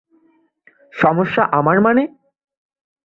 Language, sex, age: Bengali, male, under 19